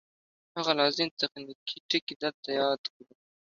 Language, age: Pashto, 19-29